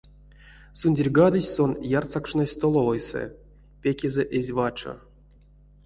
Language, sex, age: Erzya, male, 30-39